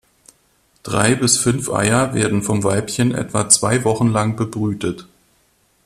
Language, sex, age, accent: German, male, 30-39, Deutschland Deutsch